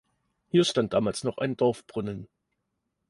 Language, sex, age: German, male, 30-39